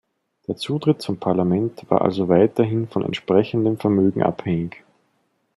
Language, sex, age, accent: German, male, 19-29, Österreichisches Deutsch